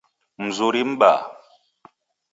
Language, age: Taita, 19-29